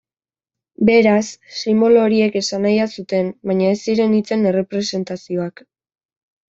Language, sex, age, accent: Basque, female, under 19, Erdialdekoa edo Nafarra (Gipuzkoa, Nafarroa)